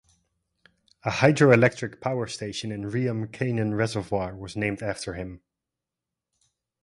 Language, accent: English, Dutch